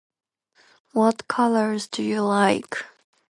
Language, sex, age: English, female, under 19